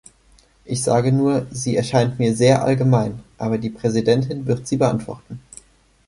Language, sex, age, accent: German, male, 19-29, Deutschland Deutsch